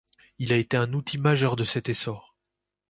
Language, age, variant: French, 40-49, Français de métropole